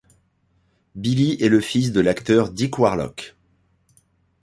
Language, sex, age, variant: French, male, 40-49, Français de métropole